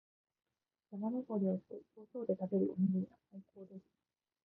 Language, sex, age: Japanese, female, 19-29